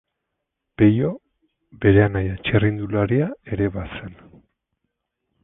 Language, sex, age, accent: Basque, male, 40-49, Mendebalekoa (Araba, Bizkaia, Gipuzkoako mendebaleko herri batzuk)